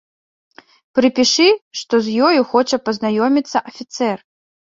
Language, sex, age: Belarusian, female, 30-39